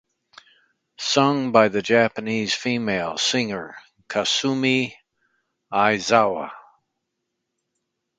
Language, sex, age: English, male, 60-69